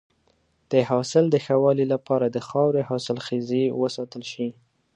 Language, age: Pashto, 19-29